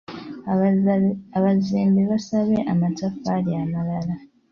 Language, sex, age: Ganda, female, 19-29